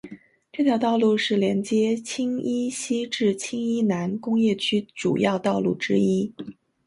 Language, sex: Chinese, female